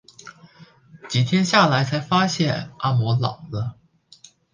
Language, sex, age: Chinese, male, 19-29